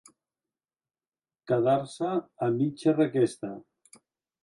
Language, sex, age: Catalan, male, 70-79